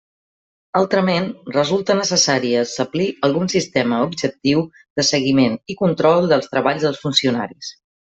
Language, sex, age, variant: Catalan, female, 50-59, Central